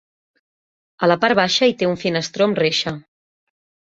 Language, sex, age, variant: Catalan, female, 40-49, Central